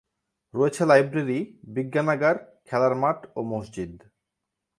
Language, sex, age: Bengali, male, 19-29